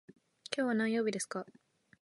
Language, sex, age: Japanese, female, under 19